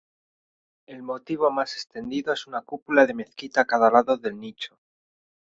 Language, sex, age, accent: Spanish, male, 19-29, España: Centro-Sur peninsular (Madrid, Toledo, Castilla-La Mancha)